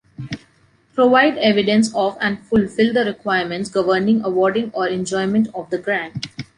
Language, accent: English, India and South Asia (India, Pakistan, Sri Lanka)